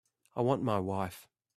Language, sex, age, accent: English, male, 50-59, Australian English